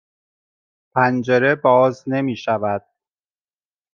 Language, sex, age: Persian, male, 40-49